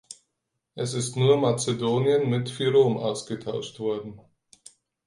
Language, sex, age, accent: German, male, 30-39, Deutschland Deutsch